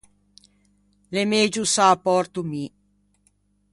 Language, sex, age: Ligurian, female, 60-69